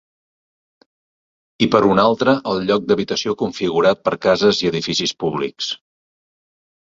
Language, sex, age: Catalan, male, 50-59